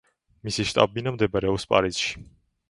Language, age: Georgian, under 19